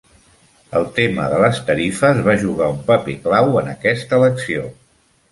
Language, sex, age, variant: Catalan, male, 60-69, Central